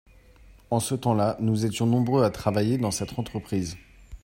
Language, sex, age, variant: French, male, 30-39, Français de métropole